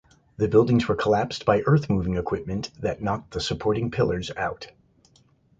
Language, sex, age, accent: English, male, 50-59, United States English